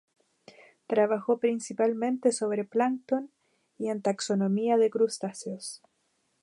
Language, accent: Spanish, Chileno: Chile, Cuyo